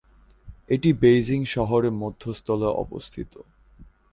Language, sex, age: Bengali, male, under 19